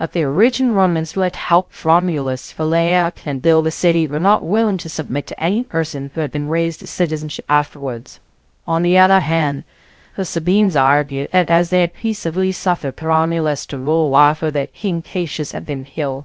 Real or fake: fake